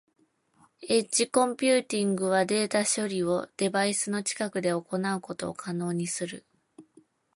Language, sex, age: Japanese, female, 19-29